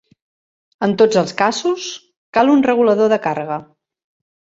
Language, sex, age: Catalan, female, 40-49